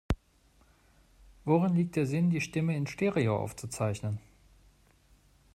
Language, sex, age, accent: German, male, 40-49, Deutschland Deutsch